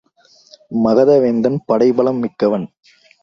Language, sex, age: Tamil, male, 19-29